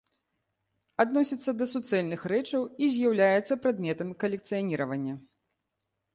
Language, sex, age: Belarusian, female, 30-39